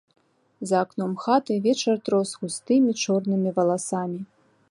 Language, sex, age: Belarusian, female, 19-29